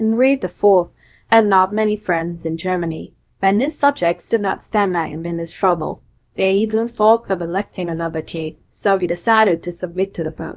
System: TTS, VITS